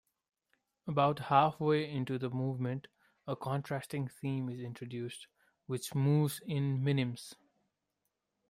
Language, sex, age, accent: English, male, 19-29, India and South Asia (India, Pakistan, Sri Lanka)